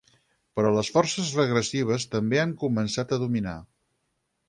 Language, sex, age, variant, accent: Catalan, male, 50-59, Central, central